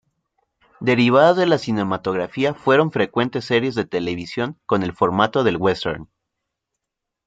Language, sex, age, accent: Spanish, male, 19-29, México